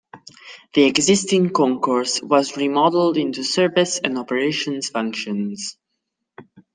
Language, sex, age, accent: English, male, under 19, United States English